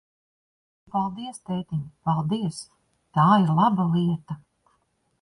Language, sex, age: Latvian, female, 50-59